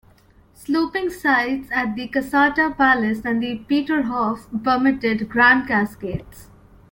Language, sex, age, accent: English, female, 19-29, India and South Asia (India, Pakistan, Sri Lanka)